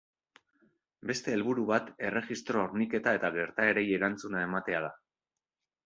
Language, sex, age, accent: Basque, male, 30-39, Mendebalekoa (Araba, Bizkaia, Gipuzkoako mendebaleko herri batzuk)